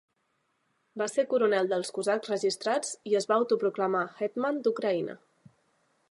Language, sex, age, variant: Catalan, female, 30-39, Central